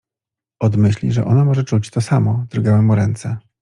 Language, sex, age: Polish, male, 40-49